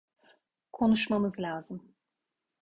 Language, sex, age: Turkish, female, 40-49